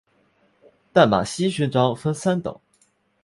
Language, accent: Chinese, 出生地：天津市; 出生地：山东省